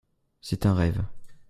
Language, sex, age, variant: French, male, under 19, Français de métropole